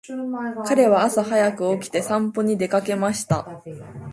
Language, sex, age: Japanese, female, 19-29